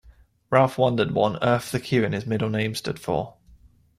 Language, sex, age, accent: English, male, 30-39, England English